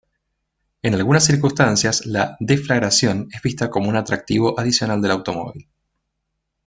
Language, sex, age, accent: Spanish, male, 30-39, Chileno: Chile, Cuyo